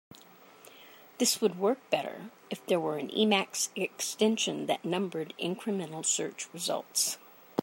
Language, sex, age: English, female, 60-69